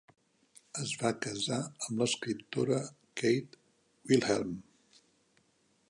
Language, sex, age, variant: Catalan, male, 70-79, Central